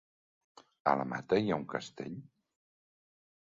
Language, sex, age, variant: Catalan, male, 60-69, Central